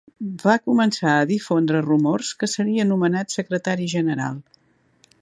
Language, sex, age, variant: Catalan, female, 60-69, Central